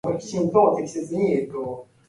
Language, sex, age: English, female, 19-29